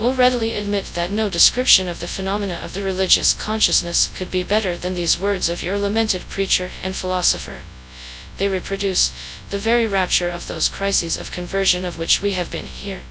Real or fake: fake